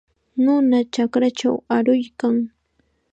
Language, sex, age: Chiquián Ancash Quechua, female, 19-29